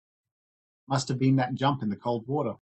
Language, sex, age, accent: English, male, 30-39, Australian English